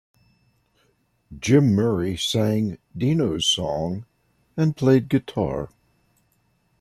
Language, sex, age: English, male, 70-79